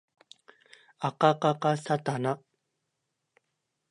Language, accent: Japanese, 東京